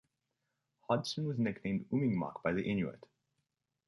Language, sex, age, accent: English, male, under 19, United States English